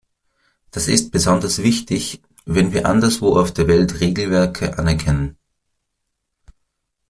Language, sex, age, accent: German, male, 30-39, Österreichisches Deutsch